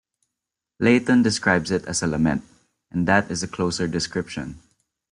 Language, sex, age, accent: English, male, 19-29, Filipino